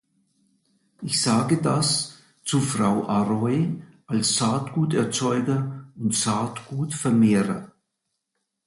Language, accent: German, Deutschland Deutsch